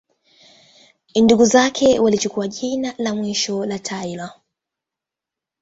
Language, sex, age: Swahili, female, 19-29